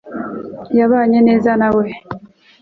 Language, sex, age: Kinyarwanda, female, 19-29